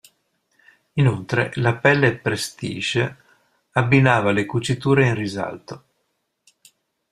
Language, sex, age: Italian, male, 60-69